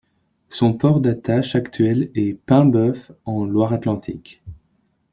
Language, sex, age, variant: French, male, 19-29, Français de métropole